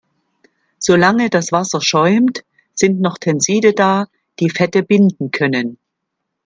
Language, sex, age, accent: German, female, 50-59, Deutschland Deutsch